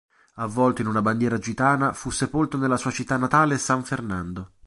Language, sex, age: Italian, male, 30-39